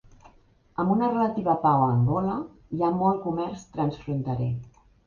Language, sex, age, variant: Catalan, female, 50-59, Central